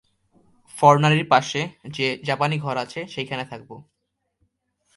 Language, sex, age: Bengali, male, under 19